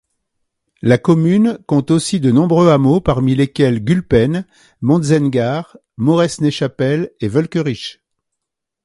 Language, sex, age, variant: French, male, 60-69, Français de métropole